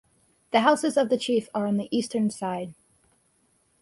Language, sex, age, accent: English, female, 19-29, United States English